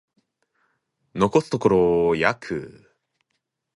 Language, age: Japanese, 19-29